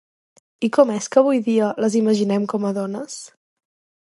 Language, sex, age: Catalan, female, 19-29